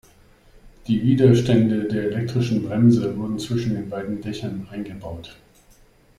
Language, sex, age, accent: German, male, 50-59, Deutschland Deutsch